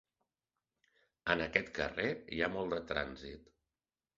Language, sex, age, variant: Catalan, male, 30-39, Central